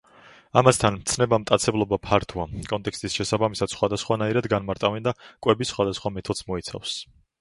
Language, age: Georgian, under 19